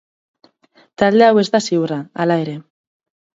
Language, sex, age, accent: Basque, female, 19-29, Mendebalekoa (Araba, Bizkaia, Gipuzkoako mendebaleko herri batzuk)